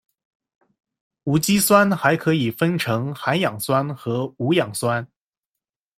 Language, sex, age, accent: Chinese, male, 19-29, 出生地：江苏省